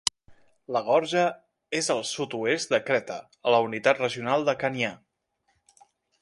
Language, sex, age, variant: Catalan, male, 19-29, Central